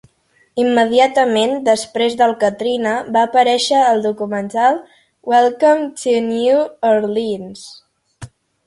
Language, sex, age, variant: Catalan, female, under 19, Central